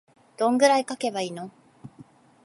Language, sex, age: Japanese, female, 30-39